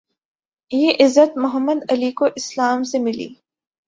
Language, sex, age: Urdu, female, 19-29